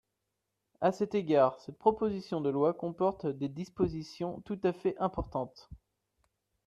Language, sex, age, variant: French, male, 19-29, Français de métropole